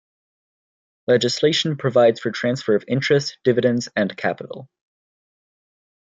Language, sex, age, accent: English, male, under 19, United States English